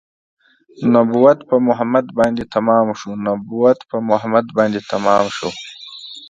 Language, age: Pashto, 30-39